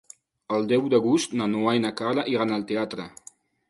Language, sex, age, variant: Catalan, male, 19-29, Septentrional